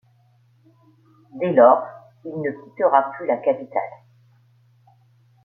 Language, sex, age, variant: French, female, 50-59, Français de métropole